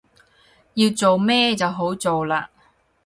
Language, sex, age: Cantonese, female, 19-29